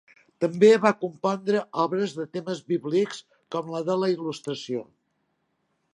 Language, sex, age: Catalan, female, 60-69